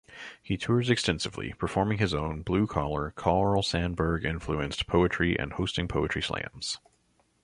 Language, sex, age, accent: English, male, 30-39, United States English